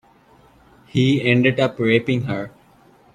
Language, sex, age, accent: English, male, under 19, United States English